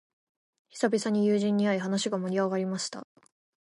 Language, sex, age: Japanese, female, 19-29